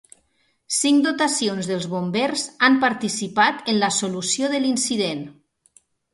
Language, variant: Catalan, Nord-Occidental